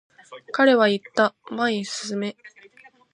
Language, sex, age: Japanese, female, 19-29